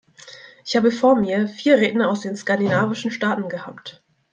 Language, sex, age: German, female, 19-29